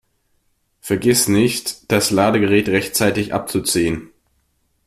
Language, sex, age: German, male, under 19